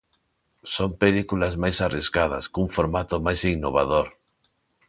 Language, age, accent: Galician, 40-49, Neofalante